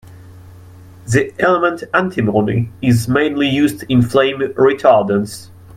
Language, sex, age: English, male, 19-29